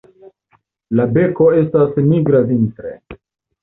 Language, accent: Esperanto, Internacia